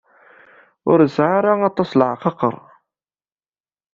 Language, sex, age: Kabyle, male, 19-29